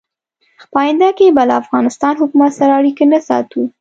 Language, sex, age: Pashto, female, 19-29